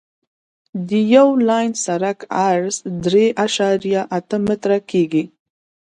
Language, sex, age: Pashto, female, 19-29